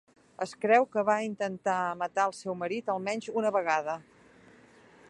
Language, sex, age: Catalan, female, 50-59